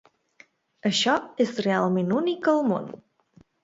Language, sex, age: Catalan, female, 19-29